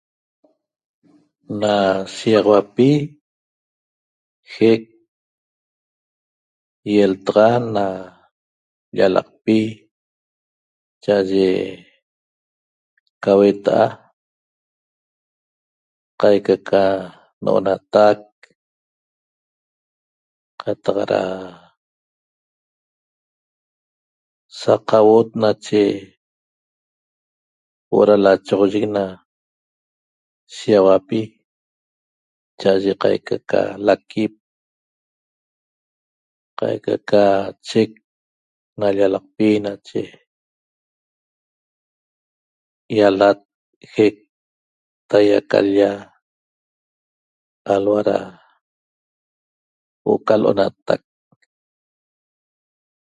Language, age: Toba, 50-59